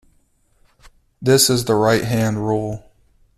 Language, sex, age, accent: English, male, 19-29, United States English